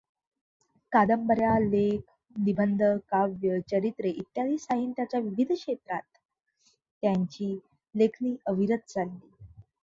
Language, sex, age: Marathi, female, 19-29